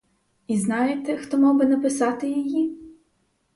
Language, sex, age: Ukrainian, female, 19-29